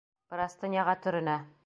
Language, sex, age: Bashkir, female, 40-49